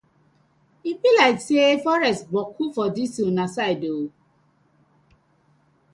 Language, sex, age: Nigerian Pidgin, female, 40-49